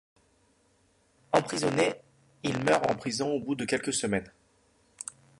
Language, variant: French, Français de métropole